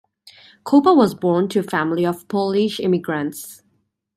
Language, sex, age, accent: English, female, 19-29, England English